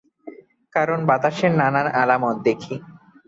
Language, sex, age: Bengali, male, 19-29